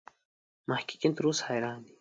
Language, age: Pashto, under 19